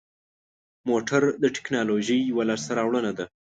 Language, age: Pashto, 19-29